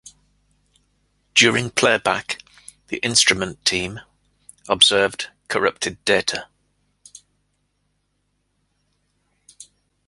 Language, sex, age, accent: English, male, 50-59, England English